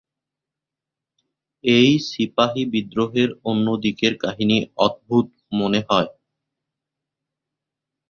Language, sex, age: Bengali, male, 19-29